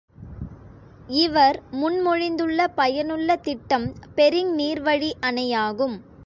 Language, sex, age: Tamil, female, under 19